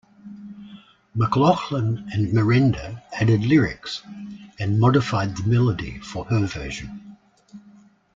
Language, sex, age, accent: English, male, 60-69, Australian English